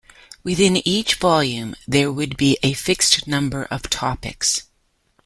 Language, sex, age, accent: English, female, 50-59, Canadian English